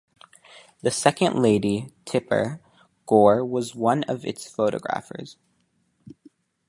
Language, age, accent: English, under 19, United States English